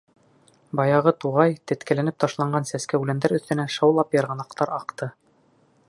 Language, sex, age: Bashkir, male, 30-39